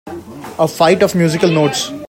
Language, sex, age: English, male, 30-39